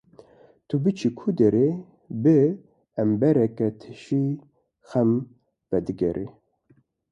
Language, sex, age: Kurdish, male, 19-29